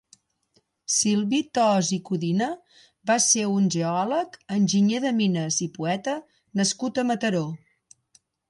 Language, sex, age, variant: Catalan, female, 50-59, Septentrional